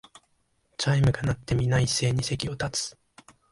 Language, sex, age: Japanese, male, 19-29